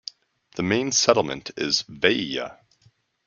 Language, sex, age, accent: English, male, 19-29, Canadian English